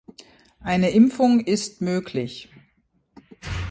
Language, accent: German, Deutschland Deutsch